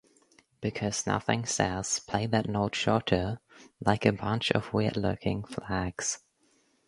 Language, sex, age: English, female, under 19